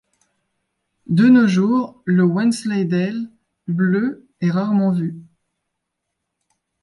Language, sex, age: French, female, 30-39